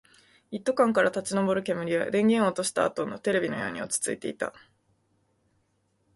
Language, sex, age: Japanese, female, 19-29